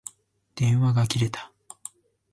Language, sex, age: Japanese, male, 19-29